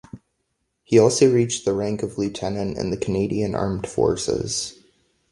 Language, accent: English, United States English